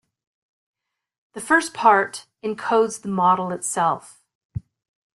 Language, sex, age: English, female, 60-69